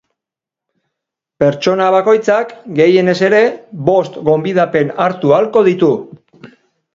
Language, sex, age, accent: Basque, male, 40-49, Erdialdekoa edo Nafarra (Gipuzkoa, Nafarroa)